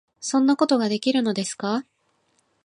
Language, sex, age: Japanese, female, 19-29